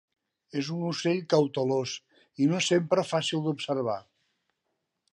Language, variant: Catalan, Central